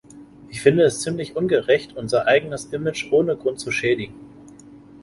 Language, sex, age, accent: German, male, 19-29, Deutschland Deutsch